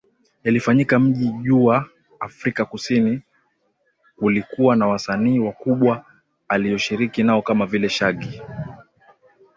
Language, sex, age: Swahili, male, 19-29